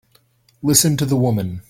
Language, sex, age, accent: English, male, 19-29, United States English